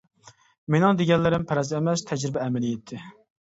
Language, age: Uyghur, 30-39